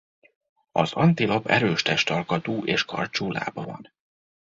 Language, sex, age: Hungarian, male, 30-39